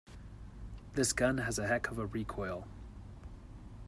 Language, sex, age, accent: English, male, 30-39, United States English